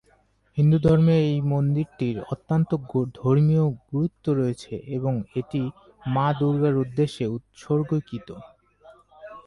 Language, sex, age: Bengali, male, 30-39